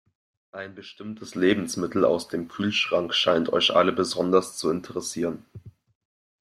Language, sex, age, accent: German, male, 19-29, Deutschland Deutsch